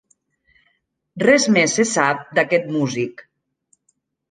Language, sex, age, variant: Catalan, female, 40-49, Nord-Occidental